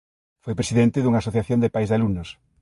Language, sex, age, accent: Galician, male, 50-59, Normativo (estándar)